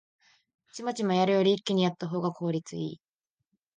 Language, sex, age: Japanese, female, under 19